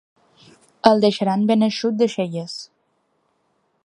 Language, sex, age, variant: Catalan, female, 19-29, Balear